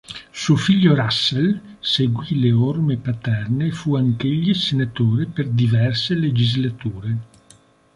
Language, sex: Italian, male